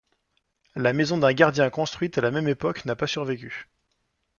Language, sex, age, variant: French, male, 30-39, Français de métropole